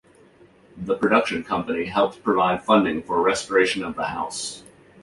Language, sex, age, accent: English, male, 19-29, United States English